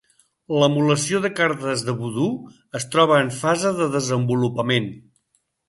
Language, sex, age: Catalan, male, 60-69